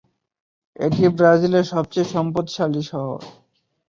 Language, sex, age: Bengali, male, 19-29